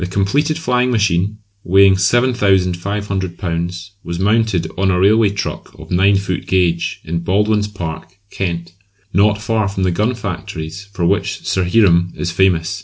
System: none